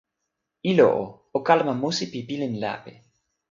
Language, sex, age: Toki Pona, male, 19-29